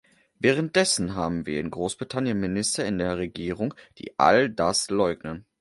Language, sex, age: German, male, 19-29